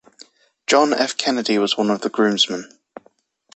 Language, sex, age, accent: English, male, under 19, England English